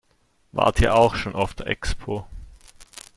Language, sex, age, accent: German, male, 30-39, Österreichisches Deutsch